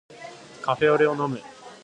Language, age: Japanese, 19-29